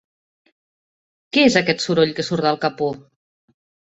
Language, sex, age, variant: Catalan, female, 50-59, Central